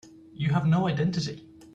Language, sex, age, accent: English, male, 19-29, England English